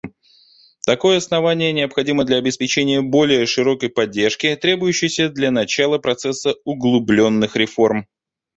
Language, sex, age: Russian, male, 30-39